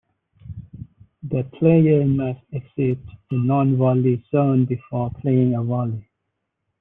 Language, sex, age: English, male, 40-49